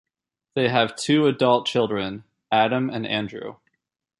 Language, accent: English, United States English